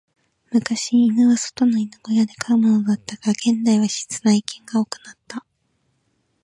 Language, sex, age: Japanese, female, 19-29